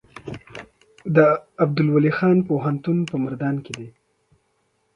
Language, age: Pashto, 30-39